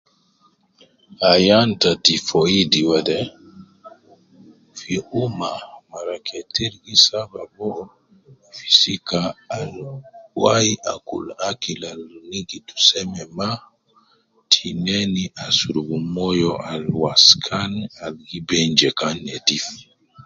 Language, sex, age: Nubi, male, 30-39